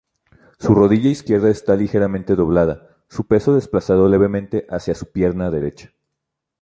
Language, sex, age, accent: Spanish, male, 19-29, México